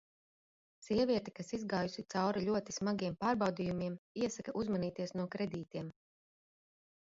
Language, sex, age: Latvian, female, 40-49